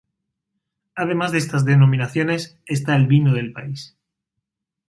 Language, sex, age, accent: Spanish, male, 40-49, España: Centro-Sur peninsular (Madrid, Toledo, Castilla-La Mancha)